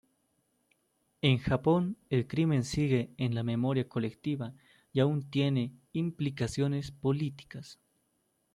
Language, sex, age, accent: Spanish, male, 19-29, Andino-Pacífico: Colombia, Perú, Ecuador, oeste de Bolivia y Venezuela andina